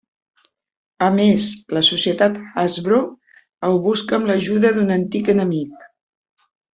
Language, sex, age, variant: Catalan, female, 50-59, Central